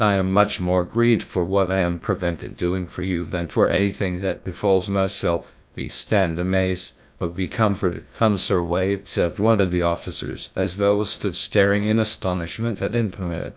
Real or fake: fake